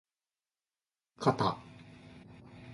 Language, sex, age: Japanese, male, 50-59